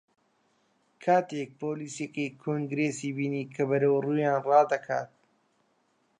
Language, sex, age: Central Kurdish, male, 19-29